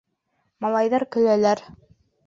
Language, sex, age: Bashkir, female, under 19